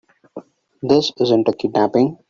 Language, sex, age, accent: English, male, 19-29, India and South Asia (India, Pakistan, Sri Lanka)